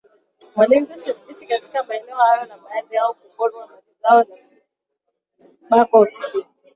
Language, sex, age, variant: Swahili, female, 19-29, Kiswahili cha Bara ya Kenya